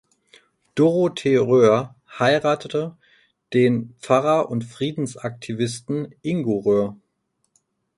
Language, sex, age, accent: German, male, 30-39, Deutschland Deutsch